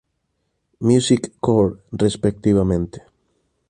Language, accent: Spanish, España: Islas Canarias